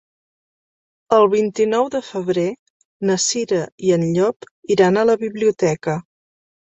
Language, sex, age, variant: Catalan, female, 50-59, Central